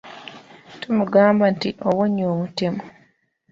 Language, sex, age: Ganda, female, 30-39